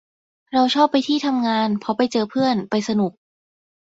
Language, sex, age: Thai, female, under 19